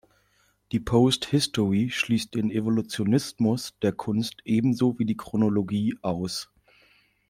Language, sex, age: German, male, 19-29